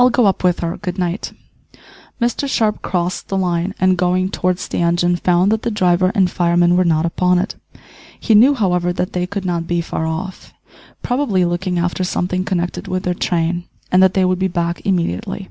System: none